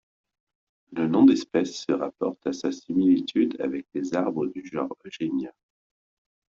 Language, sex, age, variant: French, male, 30-39, Français de métropole